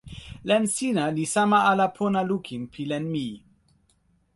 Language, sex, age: Toki Pona, male, 30-39